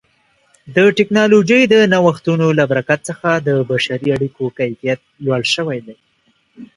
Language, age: Pashto, 19-29